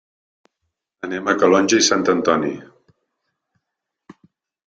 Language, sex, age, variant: Catalan, male, 40-49, Central